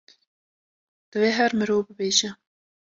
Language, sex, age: Kurdish, female, 19-29